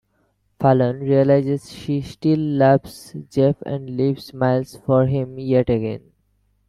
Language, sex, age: English, male, 19-29